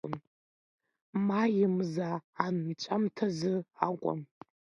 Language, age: Abkhazian, under 19